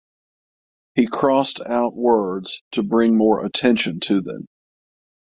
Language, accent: English, United States English; southern United States